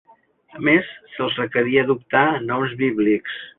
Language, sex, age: Catalan, male, 60-69